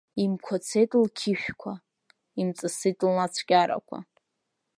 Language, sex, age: Abkhazian, female, under 19